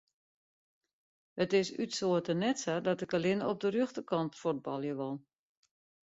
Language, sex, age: Western Frisian, female, 60-69